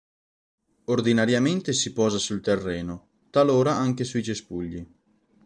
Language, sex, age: Italian, male, 19-29